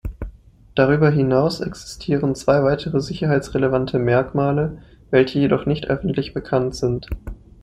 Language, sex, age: German, male, 19-29